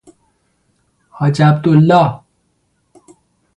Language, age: Persian, 30-39